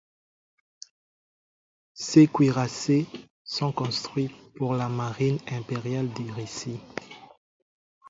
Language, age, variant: French, 30-39, Français d'Afrique subsaharienne et des îles africaines